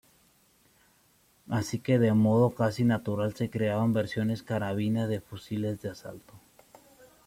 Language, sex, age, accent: Spanish, male, 19-29, México